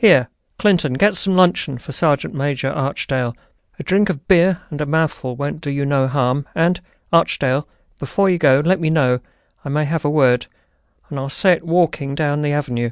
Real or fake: real